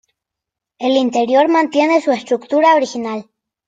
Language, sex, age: Spanish, female, under 19